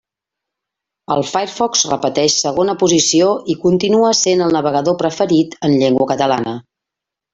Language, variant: Catalan, Central